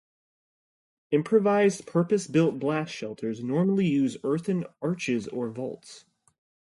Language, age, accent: English, 19-29, United States English